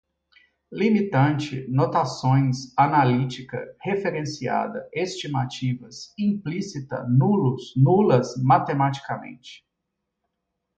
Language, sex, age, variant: Portuguese, male, 30-39, Portuguese (Brasil)